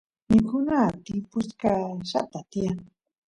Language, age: Santiago del Estero Quichua, 30-39